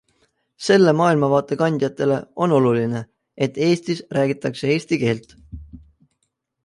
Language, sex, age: Estonian, male, 19-29